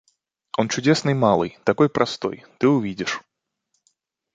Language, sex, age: Russian, male, 19-29